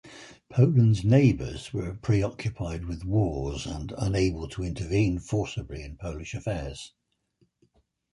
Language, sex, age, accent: English, male, 70-79, England English